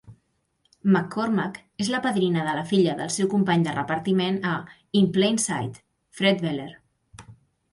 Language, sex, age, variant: Catalan, female, 19-29, Central